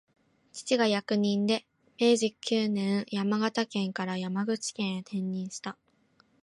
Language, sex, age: Japanese, female, 19-29